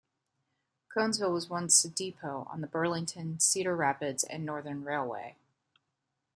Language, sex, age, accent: English, female, 30-39, United States English